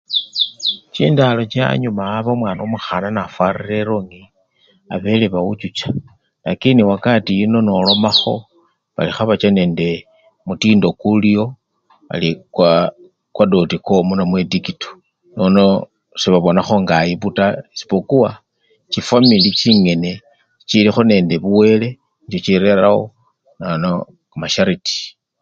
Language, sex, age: Luyia, male, 60-69